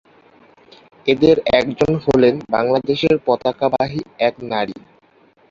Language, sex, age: Bengali, male, 19-29